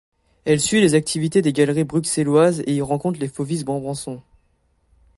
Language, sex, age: French, male, 19-29